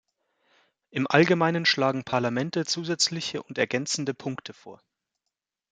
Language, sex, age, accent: German, male, 19-29, Deutschland Deutsch